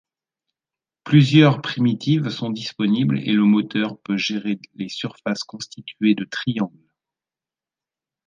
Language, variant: French, Français de métropole